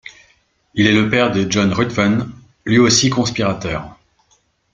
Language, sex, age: French, male, 40-49